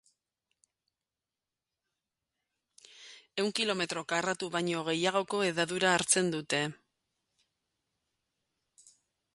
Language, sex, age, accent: Basque, female, 40-49, Mendebalekoa (Araba, Bizkaia, Gipuzkoako mendebaleko herri batzuk)